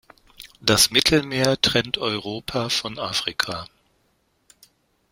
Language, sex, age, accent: German, male, 50-59, Deutschland Deutsch